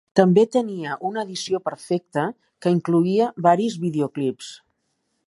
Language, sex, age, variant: Catalan, female, 50-59, Central